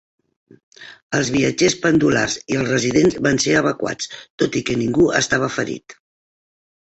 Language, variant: Catalan, Central